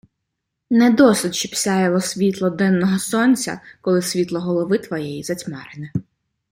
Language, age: Ukrainian, 19-29